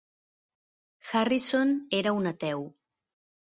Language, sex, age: Catalan, female, 40-49